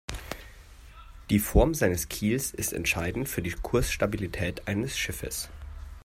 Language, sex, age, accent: German, male, 19-29, Deutschland Deutsch